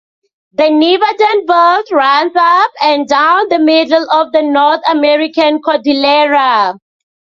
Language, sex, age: English, female, 19-29